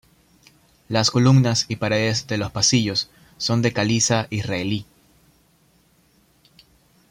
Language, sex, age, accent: Spanish, male, 19-29, Andino-Pacífico: Colombia, Perú, Ecuador, oeste de Bolivia y Venezuela andina